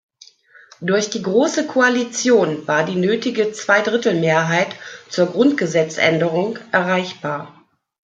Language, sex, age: German, female, 50-59